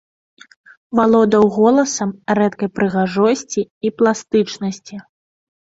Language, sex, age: Belarusian, female, 30-39